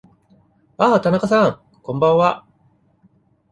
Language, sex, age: Japanese, male, 40-49